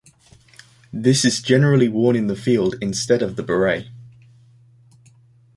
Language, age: English, 19-29